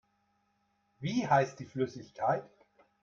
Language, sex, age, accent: German, male, 60-69, Deutschland Deutsch